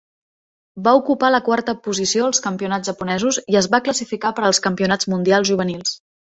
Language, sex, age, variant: Catalan, female, 30-39, Central